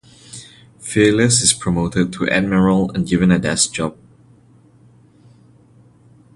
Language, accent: English, Malaysian English